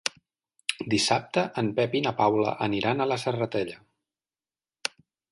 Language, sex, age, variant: Catalan, male, 30-39, Central